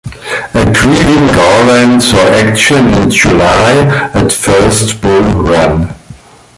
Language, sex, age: English, male, 50-59